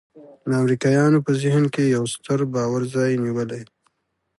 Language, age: Pashto, 30-39